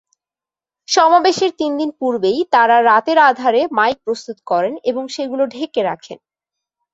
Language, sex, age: Bengali, female, 19-29